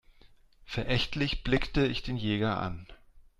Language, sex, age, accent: German, male, 40-49, Deutschland Deutsch